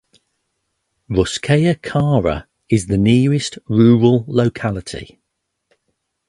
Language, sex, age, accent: English, male, 40-49, England English